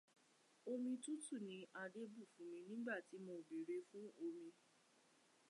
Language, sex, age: Yoruba, female, 19-29